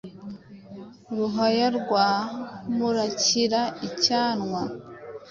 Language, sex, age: Kinyarwanda, female, 19-29